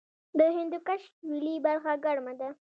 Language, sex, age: Pashto, female, under 19